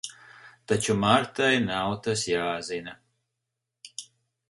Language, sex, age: Latvian, male, 50-59